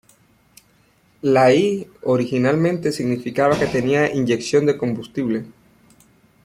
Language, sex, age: Spanish, male, 30-39